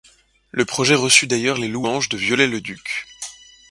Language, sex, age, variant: French, male, 30-39, Français de métropole